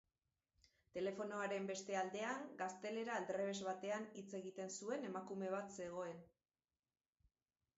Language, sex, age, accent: Basque, female, 40-49, Mendebalekoa (Araba, Bizkaia, Gipuzkoako mendebaleko herri batzuk)